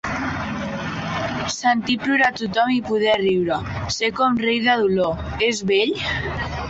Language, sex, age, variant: Catalan, male, 40-49, Central